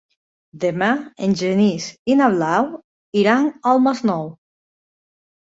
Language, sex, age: Catalan, female, 40-49